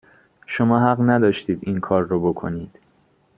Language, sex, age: Persian, male, 19-29